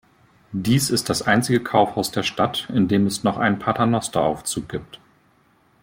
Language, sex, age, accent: German, male, 30-39, Deutschland Deutsch